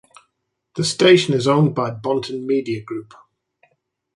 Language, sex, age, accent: English, male, 50-59, England English